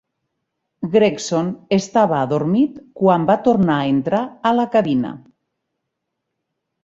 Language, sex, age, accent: Catalan, female, 40-49, Ebrenc